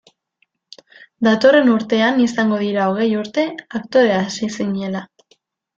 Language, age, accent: Basque, 19-29, Erdialdekoa edo Nafarra (Gipuzkoa, Nafarroa)